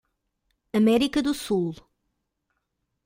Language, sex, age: Portuguese, female, 30-39